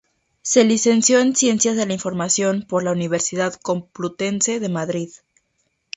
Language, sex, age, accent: Spanish, female, 19-29, México